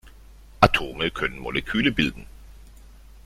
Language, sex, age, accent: German, male, 40-49, Deutschland Deutsch